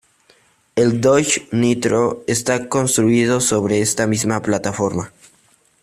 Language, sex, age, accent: Spanish, male, under 19, México